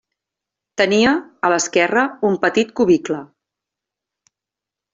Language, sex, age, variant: Catalan, female, 50-59, Central